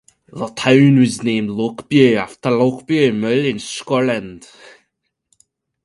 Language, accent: English, United States English